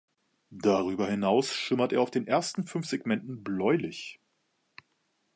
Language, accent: German, Deutschland Deutsch